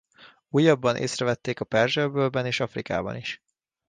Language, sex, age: Hungarian, male, 30-39